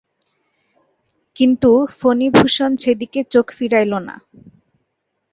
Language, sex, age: Bengali, female, 19-29